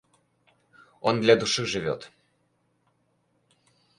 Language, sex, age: Russian, male, under 19